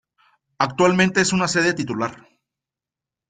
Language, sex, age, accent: Spanish, male, 40-49, México